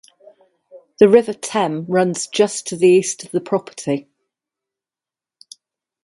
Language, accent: English, England English